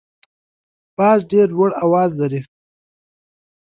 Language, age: Pashto, 30-39